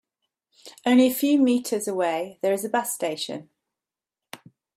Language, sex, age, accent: English, female, 40-49, England English